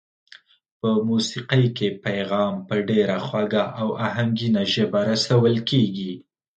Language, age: Pashto, 19-29